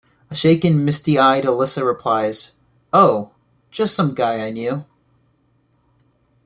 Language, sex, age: English, male, 19-29